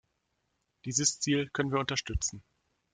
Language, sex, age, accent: German, male, 30-39, Deutschland Deutsch